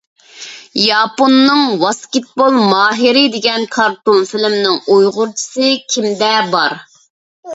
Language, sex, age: Uyghur, female, 19-29